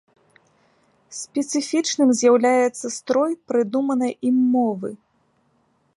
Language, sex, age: Belarusian, female, 30-39